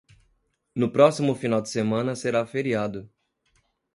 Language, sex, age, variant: Portuguese, male, 40-49, Portuguese (Brasil)